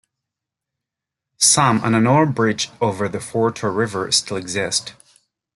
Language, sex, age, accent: English, male, 30-39, United States English